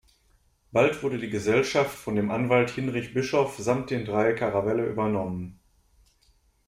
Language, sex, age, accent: German, male, 30-39, Deutschland Deutsch